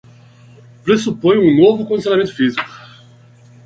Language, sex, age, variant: Portuguese, male, 40-49, Portuguese (Brasil)